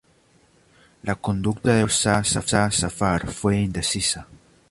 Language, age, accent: Spanish, 19-29, Andino-Pacífico: Colombia, Perú, Ecuador, oeste de Bolivia y Venezuela andina